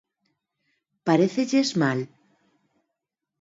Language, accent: Galician, Neofalante